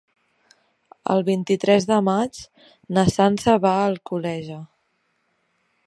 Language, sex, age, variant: Catalan, female, 19-29, Central